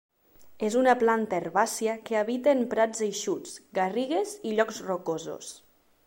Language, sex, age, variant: Catalan, female, 19-29, Nord-Occidental